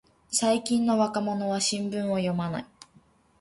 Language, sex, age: Japanese, female, 19-29